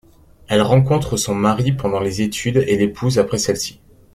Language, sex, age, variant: French, male, 19-29, Français de métropole